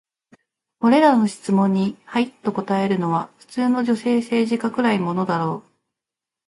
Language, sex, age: Japanese, female, 30-39